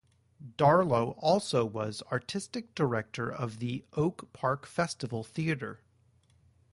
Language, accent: English, United States English